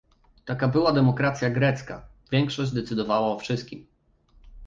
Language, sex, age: Polish, male, 30-39